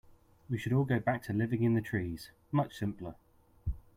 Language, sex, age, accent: English, male, 19-29, England English